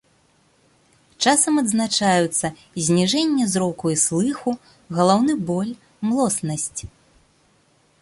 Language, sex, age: Belarusian, female, 30-39